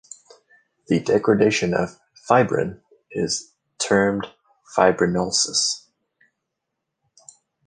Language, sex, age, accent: English, male, 30-39, United States English